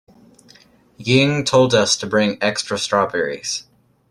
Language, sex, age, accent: English, male, under 19, United States English